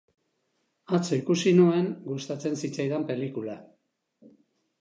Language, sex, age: Basque, male, 60-69